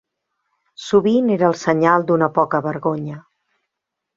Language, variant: Catalan, Central